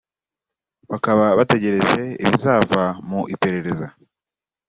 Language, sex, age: Kinyarwanda, male, 19-29